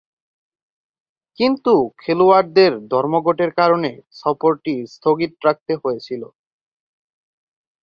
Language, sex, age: Bengali, male, 19-29